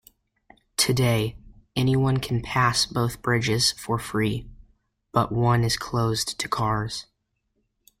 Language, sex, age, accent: English, male, under 19, United States English